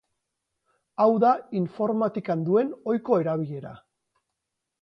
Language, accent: Basque, Mendebalekoa (Araba, Bizkaia, Gipuzkoako mendebaleko herri batzuk)